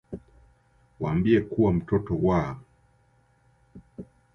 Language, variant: Swahili, Kiswahili cha Bara ya Tanzania